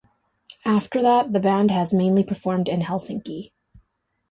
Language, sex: English, female